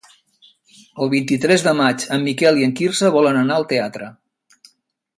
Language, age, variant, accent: Catalan, 60-69, Central, central